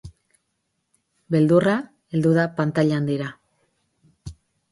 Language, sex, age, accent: Basque, female, 40-49, Mendebalekoa (Araba, Bizkaia, Gipuzkoako mendebaleko herri batzuk)